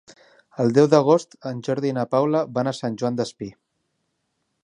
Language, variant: Catalan, Central